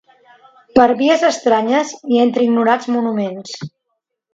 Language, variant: Catalan, Central